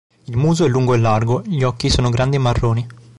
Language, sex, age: Italian, male, 19-29